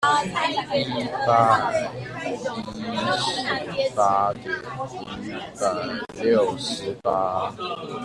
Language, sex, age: Chinese, male, 19-29